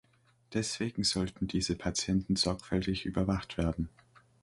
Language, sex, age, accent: German, male, under 19, Deutschland Deutsch